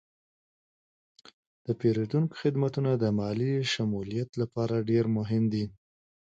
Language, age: Pashto, 19-29